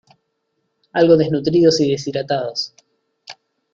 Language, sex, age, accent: Spanish, male, 40-49, Rioplatense: Argentina, Uruguay, este de Bolivia, Paraguay